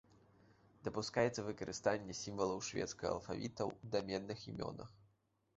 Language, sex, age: Belarusian, male, 19-29